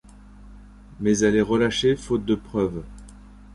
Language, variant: French, Français de métropole